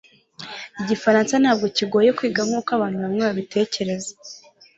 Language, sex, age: Kinyarwanda, female, 19-29